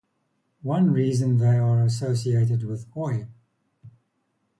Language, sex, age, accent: English, male, 50-59, Southern African (South Africa, Zimbabwe, Namibia)